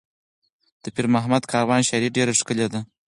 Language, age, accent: Pashto, 19-29, کندهاری لهجه